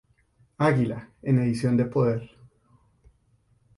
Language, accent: Spanish, Caribe: Cuba, Venezuela, Puerto Rico, República Dominicana, Panamá, Colombia caribeña, México caribeño, Costa del golfo de México